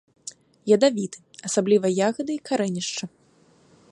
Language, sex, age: Belarusian, female, 19-29